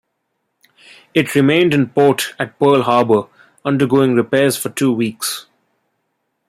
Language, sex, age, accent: English, male, 19-29, India and South Asia (India, Pakistan, Sri Lanka)